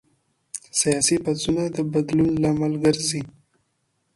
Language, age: Pashto, 19-29